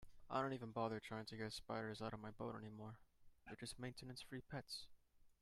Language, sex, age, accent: English, male, 19-29, United States English